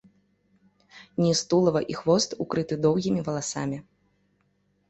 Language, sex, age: Belarusian, female, 19-29